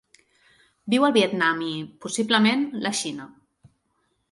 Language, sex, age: Catalan, female, 30-39